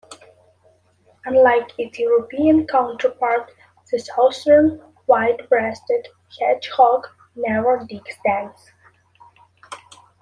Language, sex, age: English, female, under 19